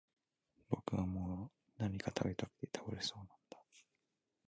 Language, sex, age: Japanese, male, 19-29